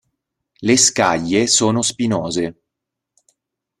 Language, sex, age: Italian, male, 30-39